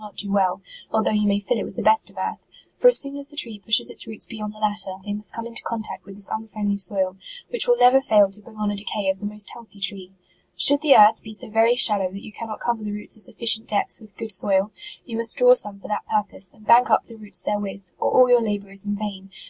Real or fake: real